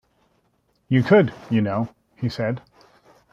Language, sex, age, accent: English, male, 40-49, United States English